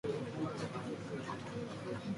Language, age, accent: Chinese, 19-29, 出生地：北京市